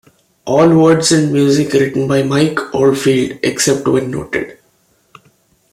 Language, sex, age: English, male, 19-29